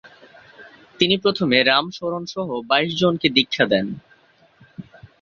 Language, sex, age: Bengali, male, 19-29